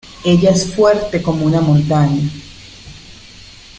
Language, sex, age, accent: Spanish, female, 40-49, Caribe: Cuba, Venezuela, Puerto Rico, República Dominicana, Panamá, Colombia caribeña, México caribeño, Costa del golfo de México